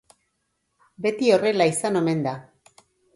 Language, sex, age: Basque, female, 60-69